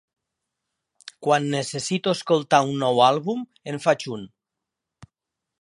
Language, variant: Catalan, Nord-Occidental